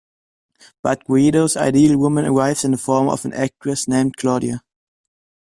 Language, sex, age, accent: English, male, under 19, United States English